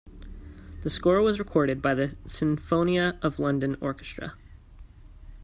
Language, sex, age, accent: English, male, 19-29, United States English